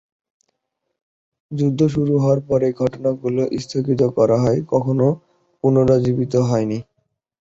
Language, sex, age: Bengali, male, 19-29